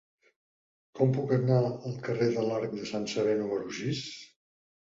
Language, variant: Catalan, Central